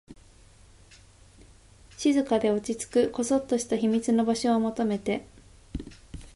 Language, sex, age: Japanese, female, 19-29